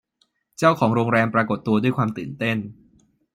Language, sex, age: Thai, male, 19-29